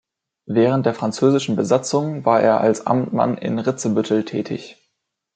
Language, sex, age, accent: German, male, under 19, Deutschland Deutsch